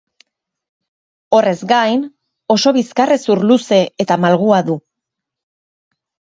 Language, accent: Basque, Erdialdekoa edo Nafarra (Gipuzkoa, Nafarroa)